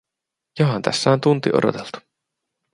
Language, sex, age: Finnish, male, 30-39